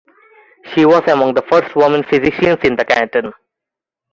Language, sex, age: English, male, under 19